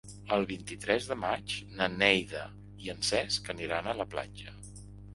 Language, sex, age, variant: Catalan, male, 50-59, Central